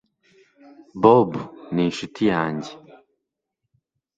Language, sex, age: Kinyarwanda, male, 19-29